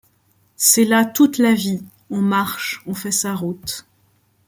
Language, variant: French, Français de métropole